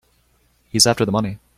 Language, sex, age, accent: English, male, 19-29, United States English